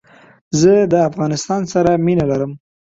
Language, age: Pashto, 19-29